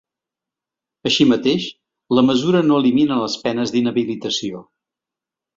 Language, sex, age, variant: Catalan, male, 60-69, Central